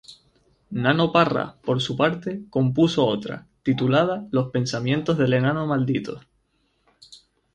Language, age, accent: Spanish, 19-29, España: Islas Canarias